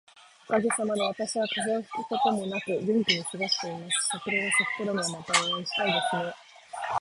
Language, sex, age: Japanese, female, under 19